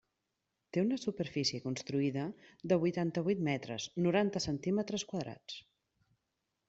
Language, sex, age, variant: Catalan, female, 40-49, Central